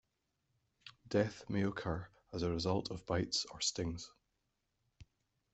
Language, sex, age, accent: English, male, 40-49, Scottish English